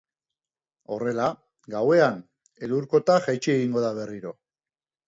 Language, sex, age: Basque, male, 40-49